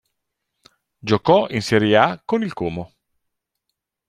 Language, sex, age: Italian, male, 40-49